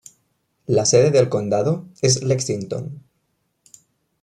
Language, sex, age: Spanish, male, 19-29